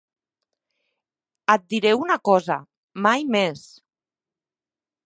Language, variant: Catalan, Septentrional